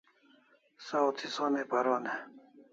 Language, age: Kalasha, 40-49